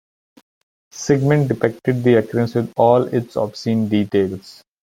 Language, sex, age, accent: English, male, 30-39, India and South Asia (India, Pakistan, Sri Lanka)